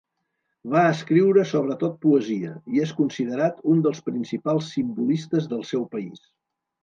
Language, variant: Catalan, Central